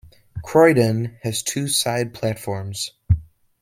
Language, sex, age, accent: English, male, under 19, United States English